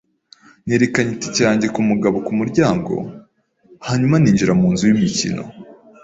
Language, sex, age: Kinyarwanda, female, 19-29